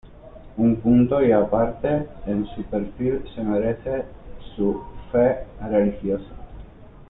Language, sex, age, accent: Spanish, male, 30-39, España: Norte peninsular (Asturias, Castilla y León, Cantabria, País Vasco, Navarra, Aragón, La Rioja, Guadalajara, Cuenca)